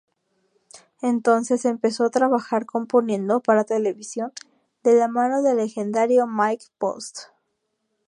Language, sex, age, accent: Spanish, female, 19-29, México